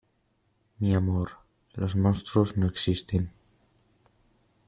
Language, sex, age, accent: Spanish, male, under 19, España: Centro-Sur peninsular (Madrid, Toledo, Castilla-La Mancha)